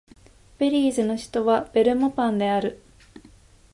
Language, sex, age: Japanese, female, 19-29